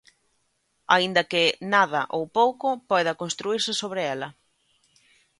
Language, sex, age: Galician, female, 30-39